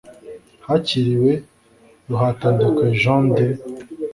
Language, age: Kinyarwanda, 19-29